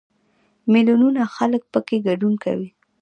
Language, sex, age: Pashto, female, 19-29